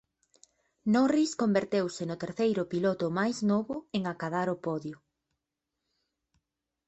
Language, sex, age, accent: Galician, female, 19-29, Oriental (común en zona oriental); Normativo (estándar)